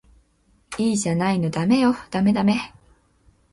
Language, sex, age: Japanese, female, 19-29